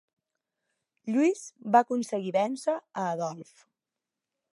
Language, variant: Catalan, Central